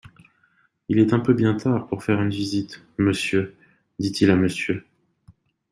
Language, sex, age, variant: French, male, 30-39, Français de métropole